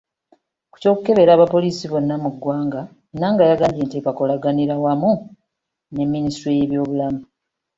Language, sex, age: Ganda, female, 19-29